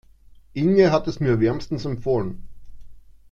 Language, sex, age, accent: German, male, 30-39, Österreichisches Deutsch